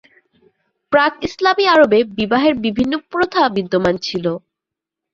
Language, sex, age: Bengali, female, 19-29